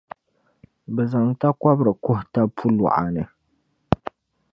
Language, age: Dagbani, 19-29